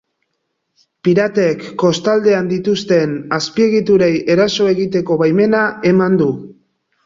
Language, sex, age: Basque, male, 40-49